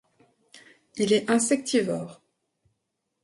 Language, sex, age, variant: French, female, 30-39, Français de métropole